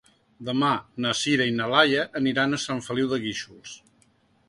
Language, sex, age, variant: Catalan, male, 50-59, Central